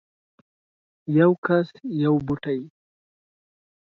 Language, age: Pashto, 30-39